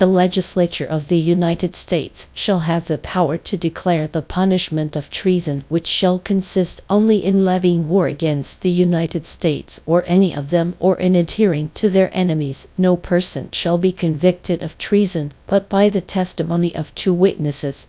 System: TTS, GradTTS